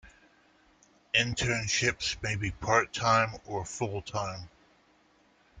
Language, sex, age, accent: English, male, 50-59, United States English